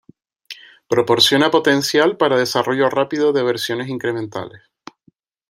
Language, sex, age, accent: Spanish, male, 30-39, España: Islas Canarias